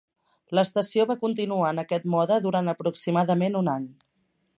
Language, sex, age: Catalan, female, 19-29